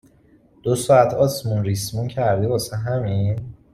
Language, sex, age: Persian, male, 19-29